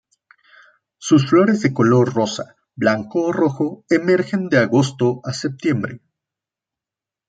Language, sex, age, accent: Spanish, male, 30-39, México